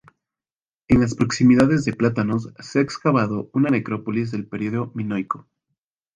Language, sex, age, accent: Spanish, male, 19-29, México